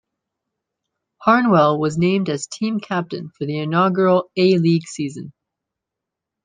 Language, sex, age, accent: English, male, 19-29, United States English